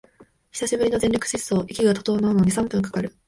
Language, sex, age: Japanese, female, 19-29